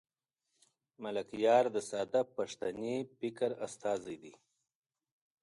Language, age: Pashto, 40-49